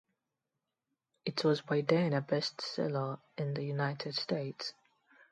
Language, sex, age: English, female, 19-29